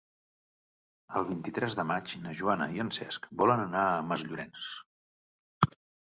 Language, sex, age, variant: Catalan, male, 50-59, Central